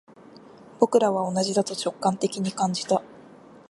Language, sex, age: Japanese, female, 19-29